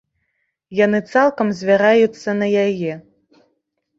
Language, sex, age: Belarusian, female, 30-39